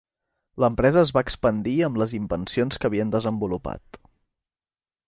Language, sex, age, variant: Catalan, male, 19-29, Central